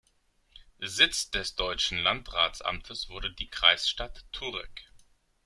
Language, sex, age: German, male, 30-39